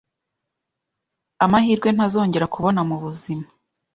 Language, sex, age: Kinyarwanda, female, 19-29